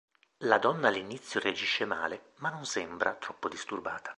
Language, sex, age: Italian, male, 50-59